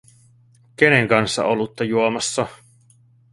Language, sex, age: Finnish, male, 30-39